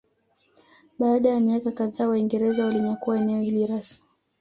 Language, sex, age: Swahili, female, 19-29